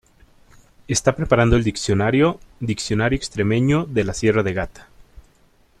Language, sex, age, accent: Spanish, male, 40-49, México